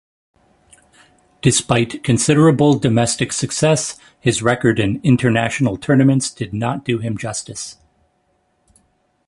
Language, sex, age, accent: English, male, 40-49, Canadian English